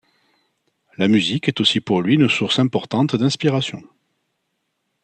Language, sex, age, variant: French, male, 40-49, Français de métropole